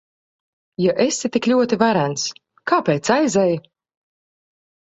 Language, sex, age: Latvian, female, 40-49